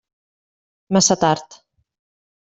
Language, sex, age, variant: Catalan, female, 40-49, Nord-Occidental